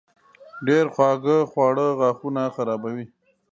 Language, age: Pashto, 40-49